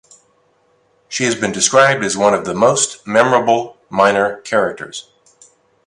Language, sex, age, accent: English, male, 60-69, United States English